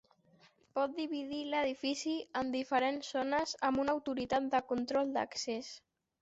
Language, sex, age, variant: Catalan, male, under 19, Central